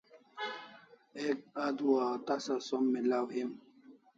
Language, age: Kalasha, 40-49